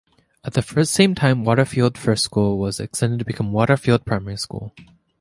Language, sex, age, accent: English, male, 19-29, Canadian English